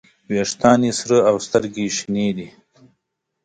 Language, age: Pashto, 30-39